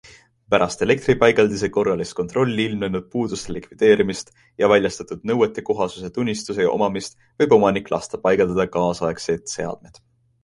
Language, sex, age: Estonian, male, 19-29